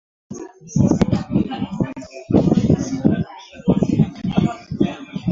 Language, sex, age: Swahili, male, 19-29